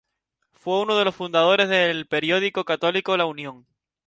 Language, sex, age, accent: Spanish, male, 19-29, España: Islas Canarias